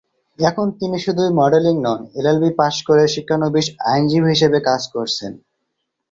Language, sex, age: Bengali, male, 19-29